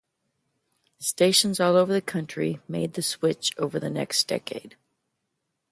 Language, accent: English, United States English